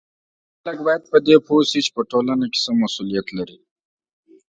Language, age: Pashto, 30-39